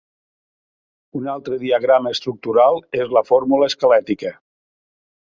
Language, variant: Catalan, Nord-Occidental